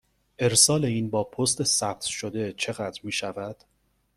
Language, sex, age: Persian, male, 19-29